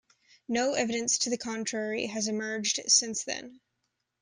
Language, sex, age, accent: English, female, 19-29, United States English